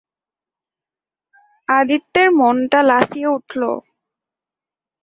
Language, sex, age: Bengali, female, 19-29